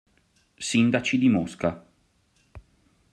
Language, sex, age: Italian, male, 19-29